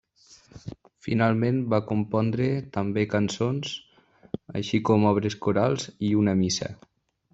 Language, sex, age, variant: Catalan, male, under 19, Nord-Occidental